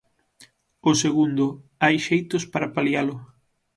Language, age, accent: Galician, 19-29, Normativo (estándar)